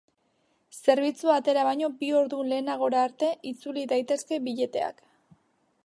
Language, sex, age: Basque, female, 19-29